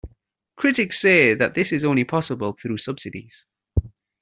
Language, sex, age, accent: English, male, 30-39, England English